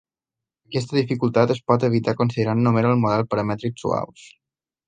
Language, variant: Catalan, Balear